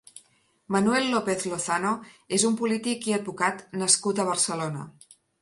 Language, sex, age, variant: Catalan, female, 50-59, Central